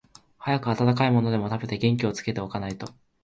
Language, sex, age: Japanese, male, under 19